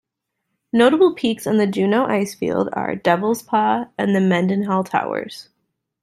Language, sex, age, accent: English, female, 30-39, United States English